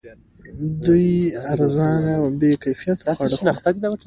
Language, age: Pashto, 19-29